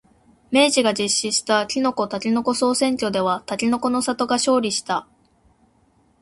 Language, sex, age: Japanese, female, 19-29